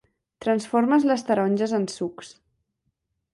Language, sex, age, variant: Catalan, female, under 19, Central